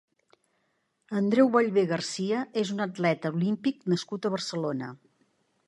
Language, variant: Catalan, Central